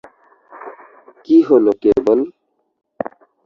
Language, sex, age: Bengali, male, 40-49